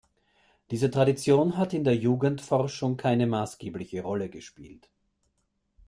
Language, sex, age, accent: German, male, 40-49, Österreichisches Deutsch